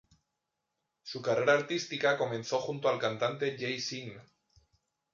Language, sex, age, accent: Spanish, male, 30-39, España: Norte peninsular (Asturias, Castilla y León, Cantabria, País Vasco, Navarra, Aragón, La Rioja, Guadalajara, Cuenca)